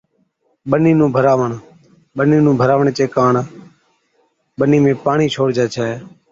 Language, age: Od, 30-39